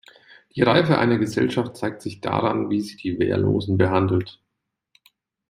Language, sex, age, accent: German, male, 30-39, Deutschland Deutsch